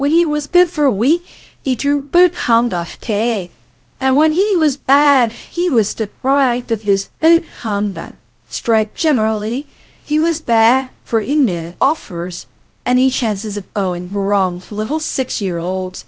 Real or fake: fake